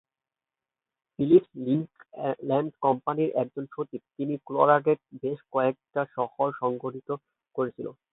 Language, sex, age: Bengali, male, 19-29